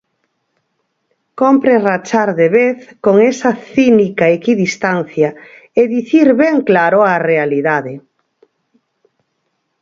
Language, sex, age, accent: Galician, female, 50-59, Normativo (estándar)